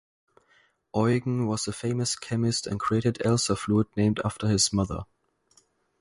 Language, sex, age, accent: English, male, under 19, German English